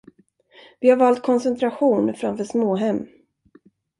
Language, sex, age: Swedish, female, 40-49